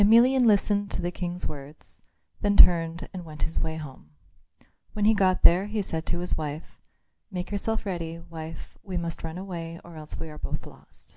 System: none